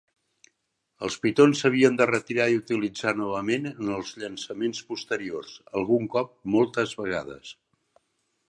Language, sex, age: Catalan, male, 60-69